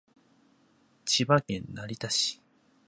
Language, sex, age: Japanese, male, 19-29